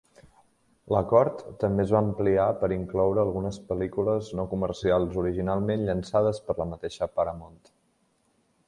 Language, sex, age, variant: Catalan, male, 19-29, Septentrional